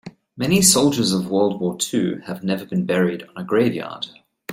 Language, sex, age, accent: English, male, 30-39, Southern African (South Africa, Zimbabwe, Namibia)